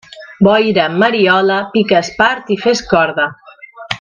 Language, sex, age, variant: Catalan, female, 40-49, Central